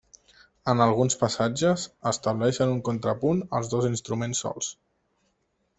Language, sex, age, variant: Catalan, male, 30-39, Central